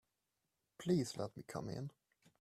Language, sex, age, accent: English, male, 19-29, England English